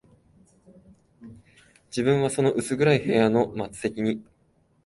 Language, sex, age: Japanese, male, 19-29